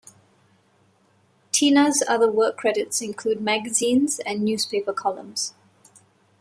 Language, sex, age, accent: English, female, 30-39, Singaporean English